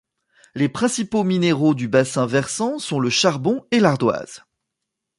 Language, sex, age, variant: French, male, 30-39, Français de métropole